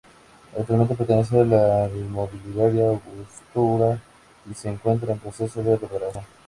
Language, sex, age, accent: Spanish, male, 19-29, México